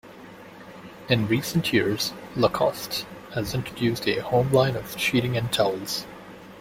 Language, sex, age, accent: English, male, 19-29, United States English